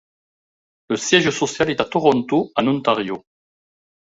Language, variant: French, Français de métropole